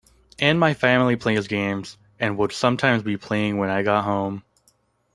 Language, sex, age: English, male, under 19